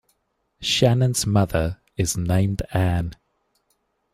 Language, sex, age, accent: English, male, 30-39, Southern African (South Africa, Zimbabwe, Namibia)